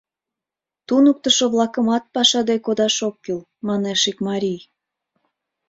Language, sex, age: Mari, female, 19-29